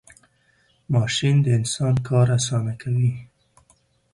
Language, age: Pashto, 19-29